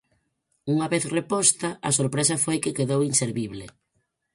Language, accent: Galician, Normativo (estándar)